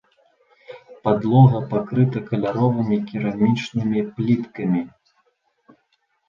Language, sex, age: Belarusian, male, 19-29